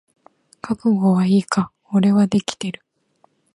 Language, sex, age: Japanese, female, 19-29